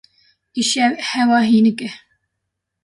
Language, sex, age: Kurdish, female, 19-29